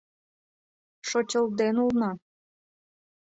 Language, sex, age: Mari, female, 19-29